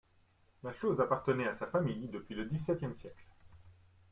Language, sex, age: French, male, 30-39